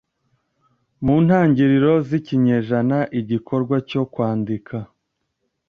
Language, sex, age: Kinyarwanda, male, 30-39